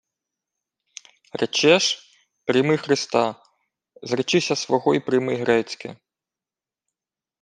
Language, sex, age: Ukrainian, male, 19-29